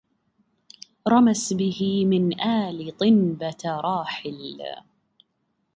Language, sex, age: Arabic, female, 30-39